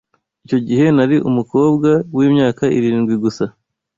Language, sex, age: Kinyarwanda, male, 19-29